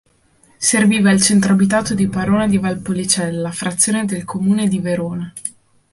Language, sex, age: Italian, female, 19-29